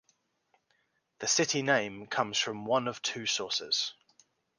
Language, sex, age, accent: English, male, 30-39, England English